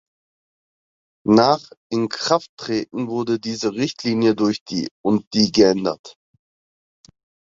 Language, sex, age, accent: German, male, 19-29, Deutschland Deutsch